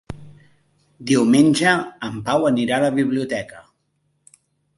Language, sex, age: Catalan, male, 40-49